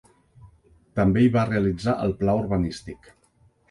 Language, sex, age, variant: Catalan, male, 50-59, Central